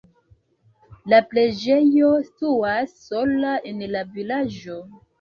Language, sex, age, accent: Esperanto, female, 19-29, Internacia